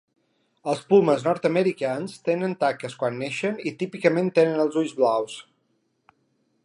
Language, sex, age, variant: Catalan, male, 40-49, Balear